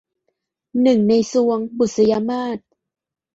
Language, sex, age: Thai, female, 30-39